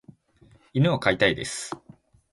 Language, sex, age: Japanese, male, 19-29